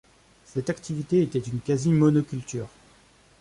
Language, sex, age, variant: French, male, 30-39, Français de métropole